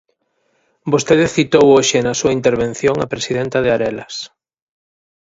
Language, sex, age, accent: Galician, male, 40-49, Atlántico (seseo e gheada)